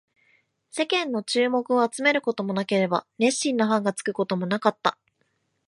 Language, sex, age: Japanese, female, 19-29